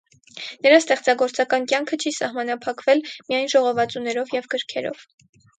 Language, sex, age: Armenian, female, under 19